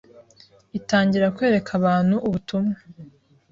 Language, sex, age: Kinyarwanda, female, 19-29